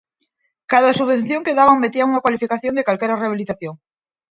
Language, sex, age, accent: Galician, female, 30-39, Normativo (estándar)